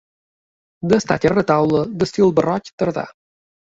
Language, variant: Catalan, Balear